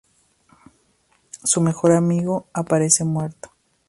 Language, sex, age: Spanish, female, 30-39